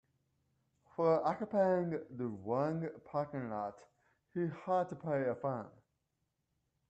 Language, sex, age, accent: English, male, 30-39, United States English